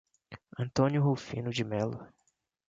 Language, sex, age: Portuguese, male, 19-29